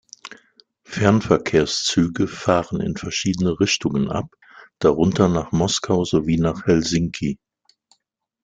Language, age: German, 50-59